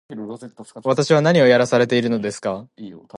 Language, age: Japanese, 19-29